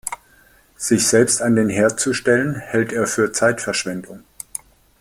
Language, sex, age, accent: German, male, 50-59, Deutschland Deutsch